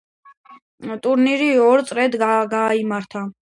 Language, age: Georgian, under 19